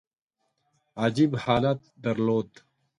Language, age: Pashto, 40-49